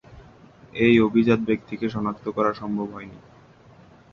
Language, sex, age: Bengali, male, 19-29